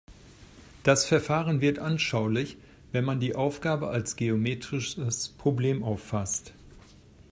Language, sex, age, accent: German, male, 50-59, Deutschland Deutsch